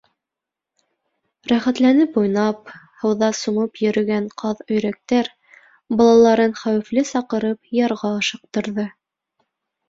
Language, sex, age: Bashkir, female, 19-29